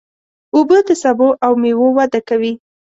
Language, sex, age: Pashto, female, 19-29